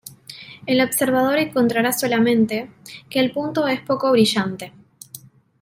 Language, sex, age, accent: Spanish, female, 19-29, Rioplatense: Argentina, Uruguay, este de Bolivia, Paraguay